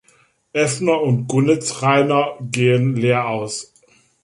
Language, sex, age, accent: German, male, 50-59, Deutschland Deutsch